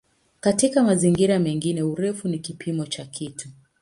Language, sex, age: Swahili, female, 30-39